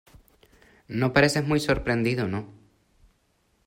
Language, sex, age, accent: Spanish, male, 19-29, España: Islas Canarias